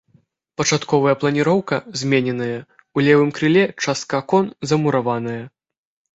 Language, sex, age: Belarusian, male, under 19